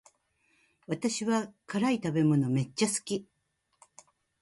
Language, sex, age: Japanese, female, 50-59